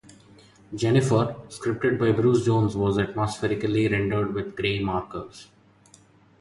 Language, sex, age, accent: English, male, 30-39, India and South Asia (India, Pakistan, Sri Lanka)